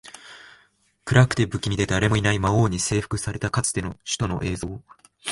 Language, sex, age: Japanese, male, 19-29